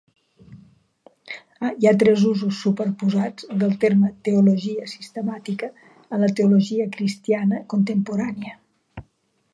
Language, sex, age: Catalan, female, 70-79